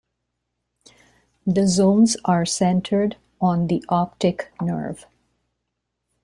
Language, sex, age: English, female, 50-59